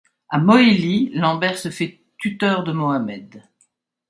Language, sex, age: French, female, 60-69